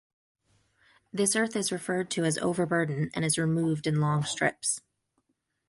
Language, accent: English, United States English